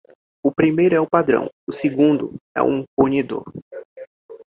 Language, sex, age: Portuguese, male, 19-29